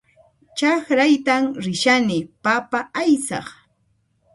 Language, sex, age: Puno Quechua, female, 30-39